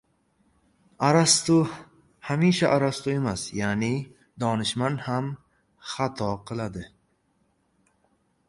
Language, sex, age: Uzbek, male, 19-29